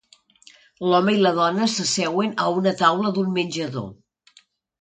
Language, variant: Catalan, Nord-Occidental